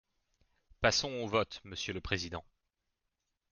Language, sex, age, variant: French, male, 40-49, Français de métropole